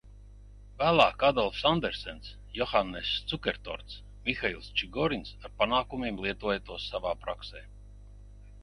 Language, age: Latvian, 60-69